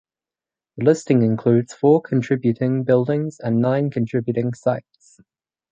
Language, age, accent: English, under 19, Australian English